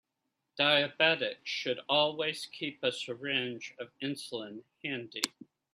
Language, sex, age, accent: English, male, 40-49, United States English